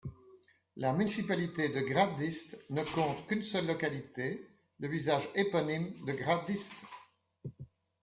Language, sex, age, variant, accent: French, female, 60-69, Français d'Europe, Français de Belgique